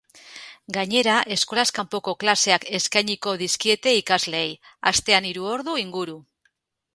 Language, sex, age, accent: Basque, female, 40-49, Mendebalekoa (Araba, Bizkaia, Gipuzkoako mendebaleko herri batzuk)